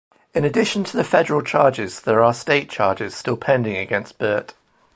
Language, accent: English, England English